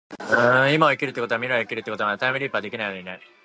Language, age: Japanese, 19-29